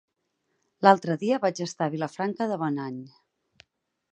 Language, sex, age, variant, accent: Catalan, female, 40-49, Central, Camp de Tarragona